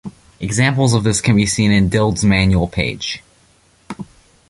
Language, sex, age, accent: English, male, under 19, Canadian English